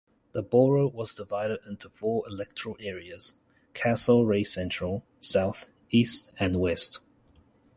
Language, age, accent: English, 19-29, New Zealand English